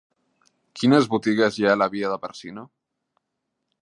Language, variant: Catalan, Central